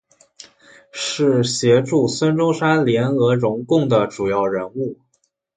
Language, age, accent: Chinese, 19-29, 出生地：江苏省